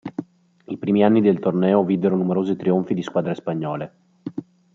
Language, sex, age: Italian, male, 30-39